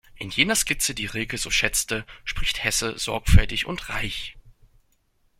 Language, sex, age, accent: German, male, 19-29, Deutschland Deutsch